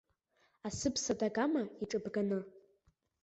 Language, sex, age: Abkhazian, female, under 19